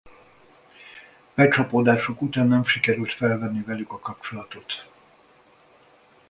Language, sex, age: Hungarian, male, 60-69